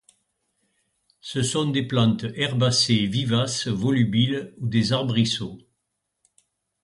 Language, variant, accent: French, Français de métropole, Français du sud de la France